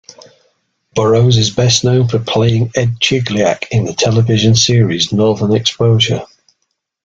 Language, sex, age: English, male, 60-69